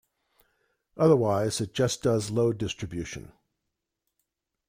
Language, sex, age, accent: English, male, 70-79, United States English